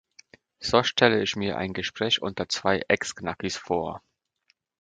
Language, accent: German, Polnisch Deutsch